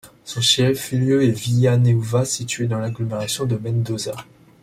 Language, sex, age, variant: French, male, 19-29, Français de métropole